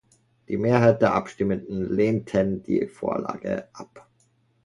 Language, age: German, 30-39